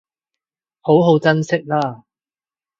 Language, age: Cantonese, 40-49